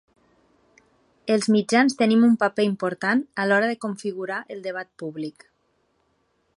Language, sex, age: Catalan, female, 30-39